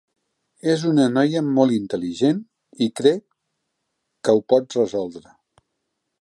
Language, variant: Catalan, Central